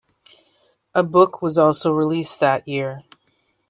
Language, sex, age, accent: English, female, 40-49, United States English